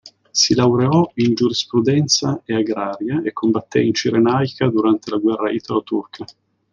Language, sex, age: Italian, male, 40-49